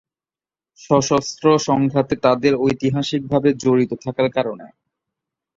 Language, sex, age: Bengali, male, 19-29